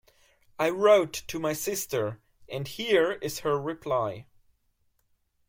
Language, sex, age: English, male, 19-29